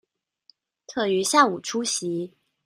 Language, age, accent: Chinese, 19-29, 出生地：臺北市